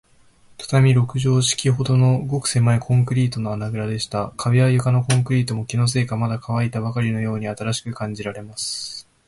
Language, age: Japanese, 19-29